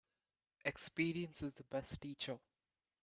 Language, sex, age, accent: English, male, under 19, India and South Asia (India, Pakistan, Sri Lanka)